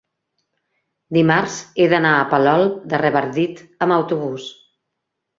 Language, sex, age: Catalan, female, 40-49